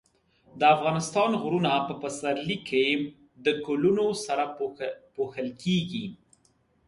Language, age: Pashto, 19-29